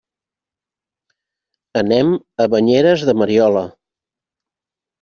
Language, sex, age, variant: Catalan, male, 50-59, Central